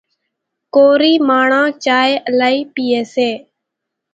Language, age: Kachi Koli, 19-29